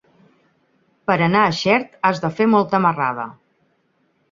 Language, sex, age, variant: Catalan, female, 40-49, Central